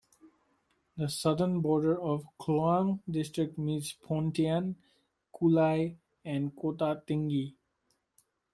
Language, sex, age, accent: English, male, 19-29, India and South Asia (India, Pakistan, Sri Lanka)